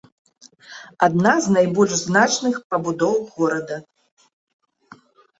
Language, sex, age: Belarusian, female, 30-39